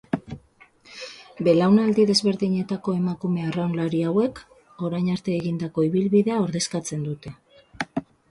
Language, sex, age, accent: Basque, female, 40-49, Mendebalekoa (Araba, Bizkaia, Gipuzkoako mendebaleko herri batzuk); Batua